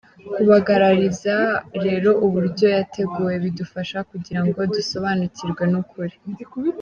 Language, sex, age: Kinyarwanda, female, 19-29